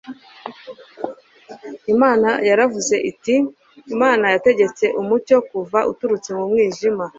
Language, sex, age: Kinyarwanda, female, 30-39